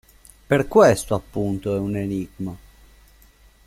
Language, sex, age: Italian, male, 19-29